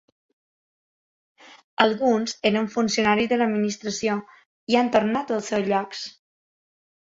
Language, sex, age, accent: Catalan, female, 30-39, mallorquí